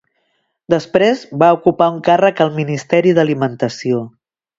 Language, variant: Catalan, Septentrional